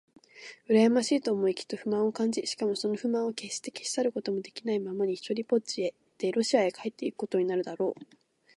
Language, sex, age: Japanese, female, 19-29